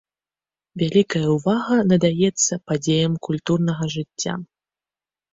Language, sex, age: Belarusian, female, 19-29